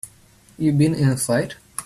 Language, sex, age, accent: English, male, under 19, United States English